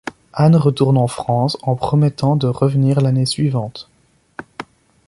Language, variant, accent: French, Français d'Europe, Français de Belgique